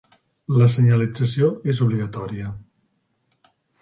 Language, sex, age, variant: Catalan, male, 50-59, Central